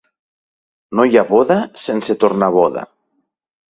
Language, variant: Catalan, Nord-Occidental